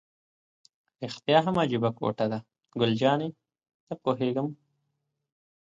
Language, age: Pashto, 19-29